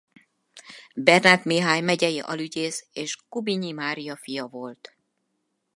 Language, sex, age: Hungarian, female, 50-59